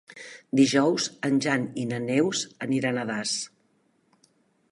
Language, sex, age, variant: Catalan, female, 50-59, Central